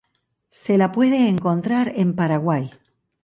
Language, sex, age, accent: Spanish, female, 60-69, Caribe: Cuba, Venezuela, Puerto Rico, República Dominicana, Panamá, Colombia caribeña, México caribeño, Costa del golfo de México